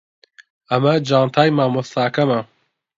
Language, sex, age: Central Kurdish, male, 19-29